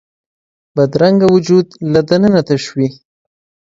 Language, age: Pashto, 19-29